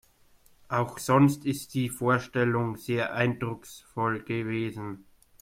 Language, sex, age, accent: German, male, 19-29, Deutschland Deutsch